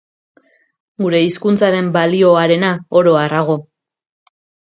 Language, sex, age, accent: Basque, female, 40-49, Mendebalekoa (Araba, Bizkaia, Gipuzkoako mendebaleko herri batzuk)